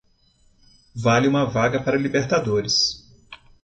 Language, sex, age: Portuguese, male, 50-59